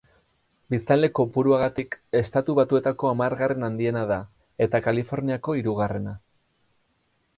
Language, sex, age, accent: Basque, male, 30-39, Erdialdekoa edo Nafarra (Gipuzkoa, Nafarroa)